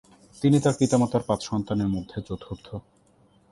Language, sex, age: Bengali, male, 19-29